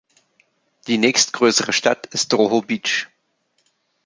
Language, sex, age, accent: German, male, 30-39, Deutschland Deutsch